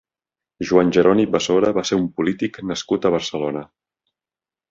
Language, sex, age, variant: Catalan, male, 30-39, Nord-Occidental